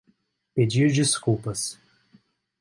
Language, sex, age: Portuguese, male, 19-29